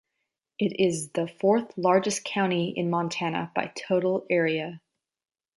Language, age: English, under 19